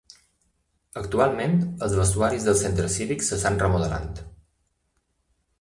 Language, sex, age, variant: Catalan, male, 30-39, Balear